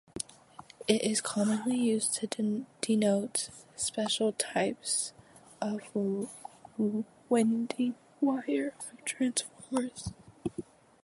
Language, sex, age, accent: English, female, under 19, United States English